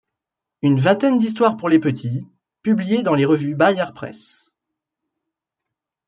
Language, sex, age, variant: French, male, 19-29, Français de métropole